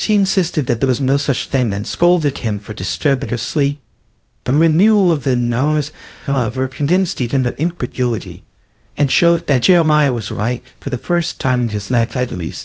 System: TTS, VITS